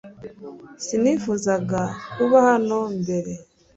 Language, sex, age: Kinyarwanda, male, 30-39